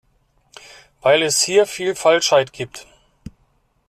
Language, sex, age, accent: German, male, 40-49, Deutschland Deutsch